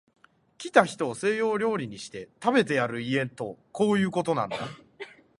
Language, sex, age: Japanese, male, 19-29